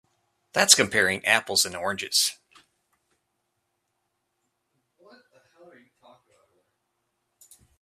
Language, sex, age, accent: English, male, 50-59, United States English